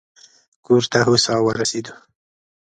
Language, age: Pashto, 19-29